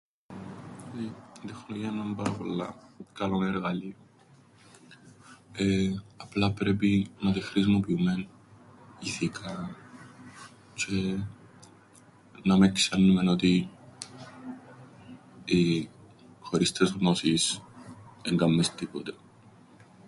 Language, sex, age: Greek, male, 19-29